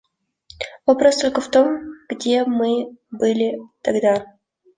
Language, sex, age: Russian, female, 19-29